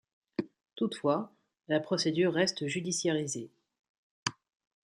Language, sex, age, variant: French, female, 40-49, Français de métropole